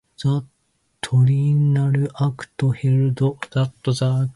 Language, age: English, 19-29